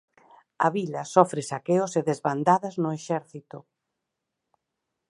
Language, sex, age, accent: Galician, female, 40-49, Oriental (común en zona oriental)